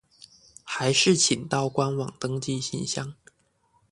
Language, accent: Chinese, 出生地：彰化縣